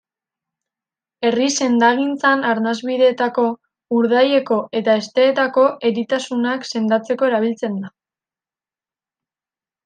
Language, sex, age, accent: Basque, female, under 19, Erdialdekoa edo Nafarra (Gipuzkoa, Nafarroa)